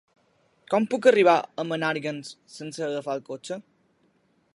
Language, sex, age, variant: Catalan, male, under 19, Balear